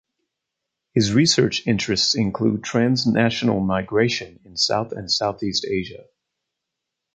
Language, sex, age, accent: English, male, 40-49, United States English